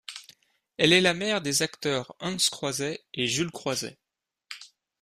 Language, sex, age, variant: French, male, 19-29, Français de métropole